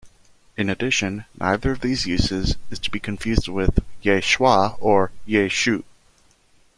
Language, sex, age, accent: English, male, 19-29, United States English